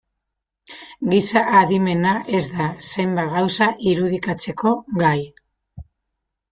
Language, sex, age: Basque, female, 30-39